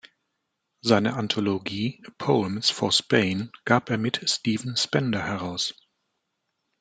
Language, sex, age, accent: German, male, 60-69, Deutschland Deutsch